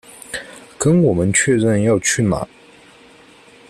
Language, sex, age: Chinese, male, 19-29